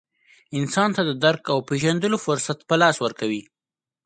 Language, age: Pashto, 19-29